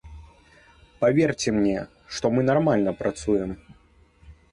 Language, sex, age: Belarusian, male, 19-29